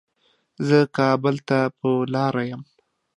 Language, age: Pashto, 30-39